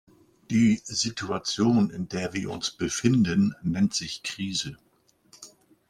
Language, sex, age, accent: German, male, 60-69, Deutschland Deutsch